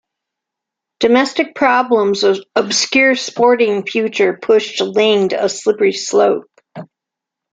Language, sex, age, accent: English, female, 50-59, United States English